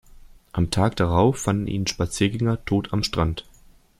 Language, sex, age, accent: German, male, 19-29, Deutschland Deutsch